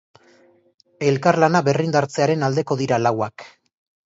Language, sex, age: Basque, male, 30-39